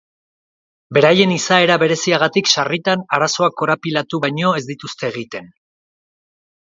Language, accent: Basque, Erdialdekoa edo Nafarra (Gipuzkoa, Nafarroa)